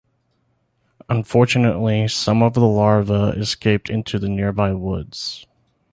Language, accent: English, United States English